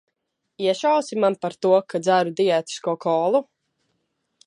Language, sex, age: Latvian, female, 19-29